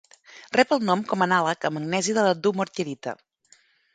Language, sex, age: Catalan, female, 40-49